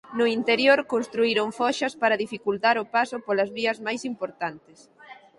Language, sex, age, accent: Galician, female, 19-29, Normativo (estándar)